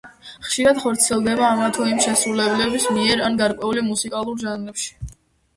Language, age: Georgian, 19-29